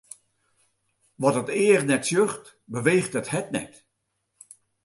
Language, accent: Western Frisian, Klaaifrysk